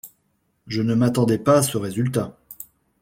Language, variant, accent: French, Français d'Afrique subsaharienne et des îles africaines, Français de Madagascar